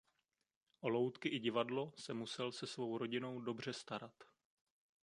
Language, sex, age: Czech, male, 30-39